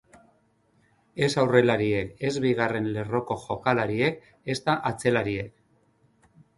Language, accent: Basque, Mendebalekoa (Araba, Bizkaia, Gipuzkoako mendebaleko herri batzuk)